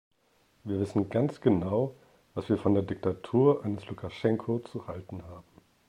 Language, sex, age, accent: German, male, 30-39, Deutschland Deutsch